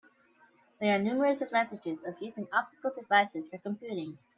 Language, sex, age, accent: English, female, under 19, United States English